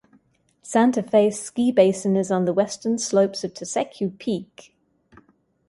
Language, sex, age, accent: English, female, 30-39, England English